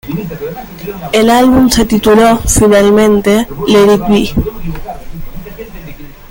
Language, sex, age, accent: Spanish, female, 19-29, Rioplatense: Argentina, Uruguay, este de Bolivia, Paraguay